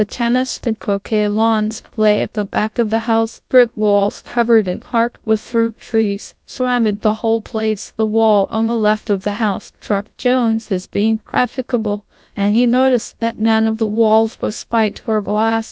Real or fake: fake